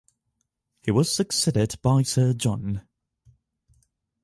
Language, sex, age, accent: English, male, 19-29, England English